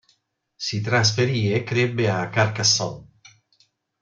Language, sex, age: Italian, male, 50-59